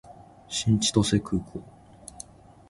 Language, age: Japanese, under 19